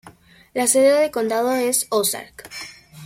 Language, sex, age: Spanish, female, 19-29